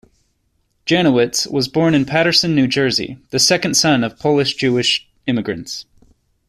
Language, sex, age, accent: English, male, 19-29, United States English